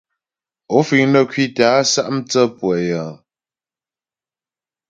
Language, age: Ghomala, 19-29